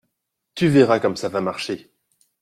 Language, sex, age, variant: French, male, 40-49, Français de métropole